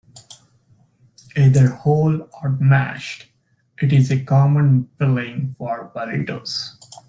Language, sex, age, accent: English, male, 30-39, India and South Asia (India, Pakistan, Sri Lanka)